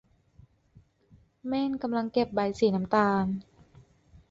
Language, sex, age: Thai, female, 19-29